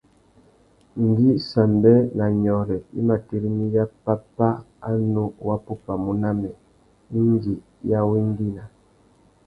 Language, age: Tuki, 40-49